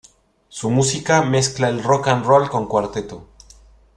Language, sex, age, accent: Spanish, male, 30-39, México